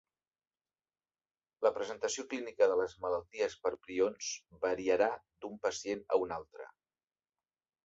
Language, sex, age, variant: Catalan, male, 40-49, Central